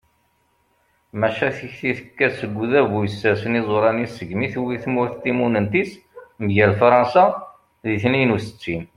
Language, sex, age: Kabyle, male, 40-49